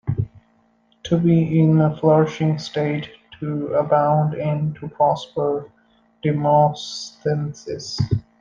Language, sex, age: English, male, 19-29